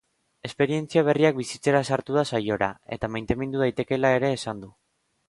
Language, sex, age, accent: Basque, male, 19-29, Erdialdekoa edo Nafarra (Gipuzkoa, Nafarroa)